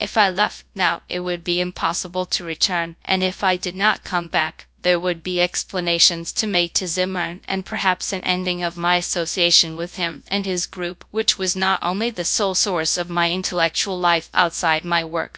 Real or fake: fake